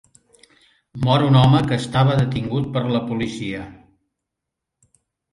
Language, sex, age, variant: Catalan, male, 60-69, Central